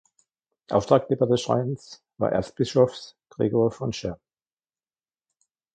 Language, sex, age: German, male, 50-59